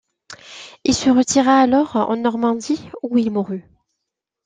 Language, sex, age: French, female, 30-39